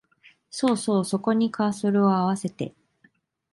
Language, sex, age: Japanese, female, 19-29